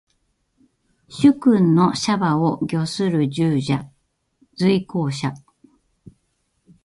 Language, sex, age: Japanese, female, 50-59